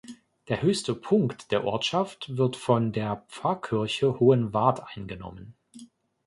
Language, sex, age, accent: German, male, 30-39, Deutschland Deutsch